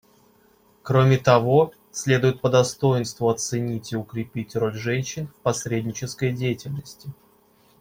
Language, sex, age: Russian, male, 30-39